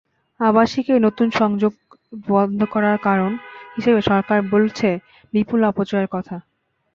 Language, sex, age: Bengali, female, 19-29